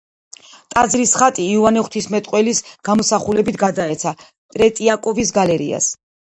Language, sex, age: Georgian, female, 40-49